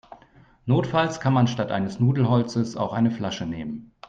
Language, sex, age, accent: German, male, 30-39, Deutschland Deutsch